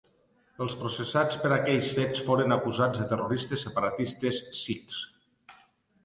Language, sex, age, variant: Catalan, male, 40-49, Nord-Occidental